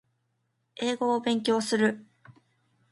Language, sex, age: Japanese, female, 19-29